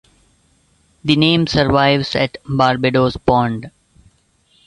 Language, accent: English, India and South Asia (India, Pakistan, Sri Lanka)